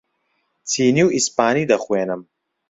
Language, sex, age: Central Kurdish, male, 19-29